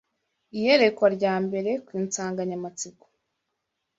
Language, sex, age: Kinyarwanda, female, 19-29